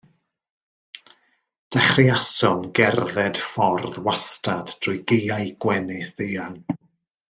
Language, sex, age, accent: Welsh, male, 30-39, Y Deyrnas Unedig Cymraeg